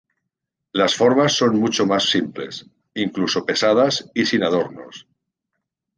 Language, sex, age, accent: Spanish, male, 50-59, España: Centro-Sur peninsular (Madrid, Toledo, Castilla-La Mancha)